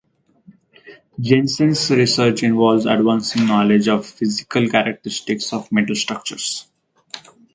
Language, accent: English, India and South Asia (India, Pakistan, Sri Lanka)